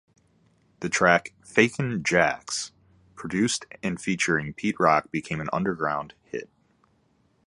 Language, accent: English, United States English